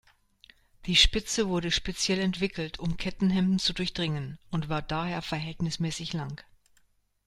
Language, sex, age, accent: German, female, 60-69, Deutschland Deutsch